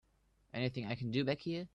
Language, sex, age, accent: English, male, under 19, England English